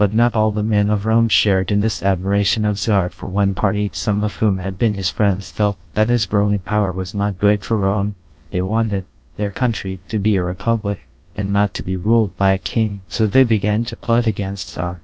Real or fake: fake